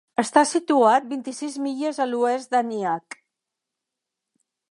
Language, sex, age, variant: Catalan, female, 70-79, Central